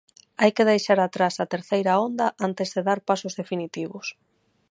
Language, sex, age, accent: Galician, female, 30-39, Normativo (estándar); Neofalante